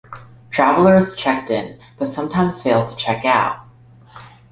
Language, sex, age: English, male, under 19